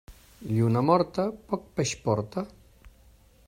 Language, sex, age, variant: Catalan, male, 60-69, Nord-Occidental